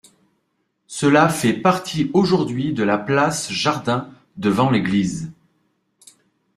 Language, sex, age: French, male, 40-49